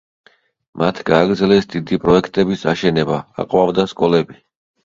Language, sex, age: Georgian, male, 30-39